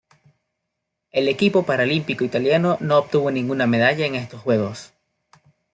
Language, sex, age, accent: Spanish, male, 19-29, Caribe: Cuba, Venezuela, Puerto Rico, República Dominicana, Panamá, Colombia caribeña, México caribeño, Costa del golfo de México